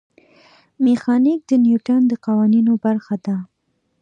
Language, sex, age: Pashto, female, 19-29